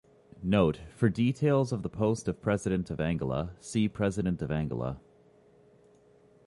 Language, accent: English, Canadian English